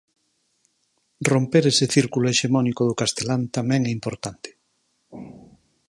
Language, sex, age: Galician, male, 50-59